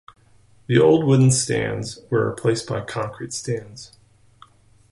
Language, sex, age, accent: English, male, 50-59, United States English